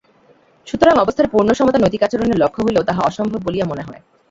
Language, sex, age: Bengali, female, 19-29